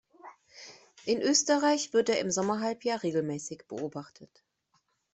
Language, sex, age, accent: German, female, 30-39, Deutschland Deutsch